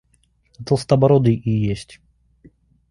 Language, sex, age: Russian, male, 30-39